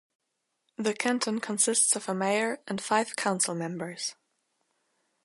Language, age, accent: English, under 19, United States English